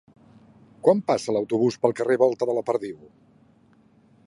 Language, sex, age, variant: Catalan, male, 50-59, Central